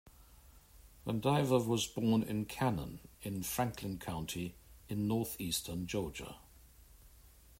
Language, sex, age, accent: English, male, 60-69, England English